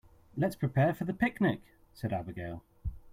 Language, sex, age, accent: English, male, 19-29, England English